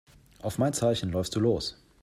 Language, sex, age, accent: German, male, 30-39, Deutschland Deutsch